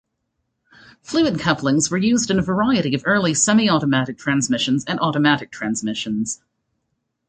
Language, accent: English, Canadian English